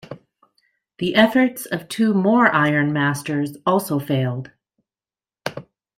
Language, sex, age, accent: English, female, 40-49, United States English